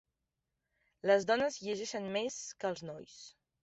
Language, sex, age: Catalan, female, 19-29